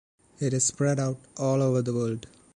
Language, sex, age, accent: English, male, under 19, India and South Asia (India, Pakistan, Sri Lanka)